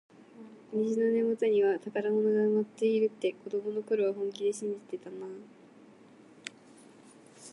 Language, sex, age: Japanese, female, 19-29